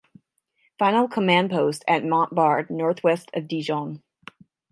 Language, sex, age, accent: English, female, 30-39, United States English; Canadian English